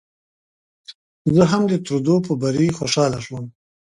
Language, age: Pashto, 60-69